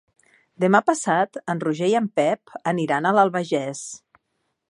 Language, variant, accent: Catalan, Central, central